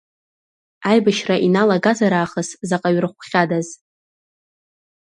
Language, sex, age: Abkhazian, female, under 19